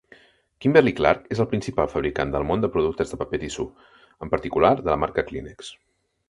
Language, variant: Catalan, Central